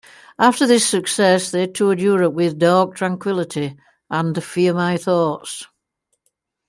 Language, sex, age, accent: English, female, 60-69, England English